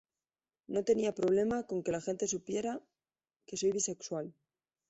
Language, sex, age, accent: Spanish, female, 19-29, España: Centro-Sur peninsular (Madrid, Toledo, Castilla-La Mancha)